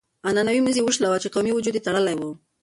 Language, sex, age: Pashto, female, 19-29